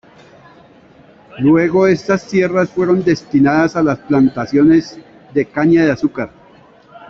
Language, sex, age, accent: Spanish, male, 19-29, Caribe: Cuba, Venezuela, Puerto Rico, República Dominicana, Panamá, Colombia caribeña, México caribeño, Costa del golfo de México